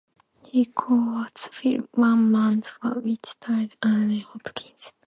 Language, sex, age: English, female, 19-29